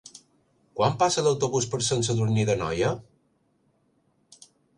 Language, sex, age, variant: Catalan, male, 30-39, Balear